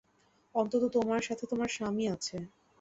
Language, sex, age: Bengali, female, 19-29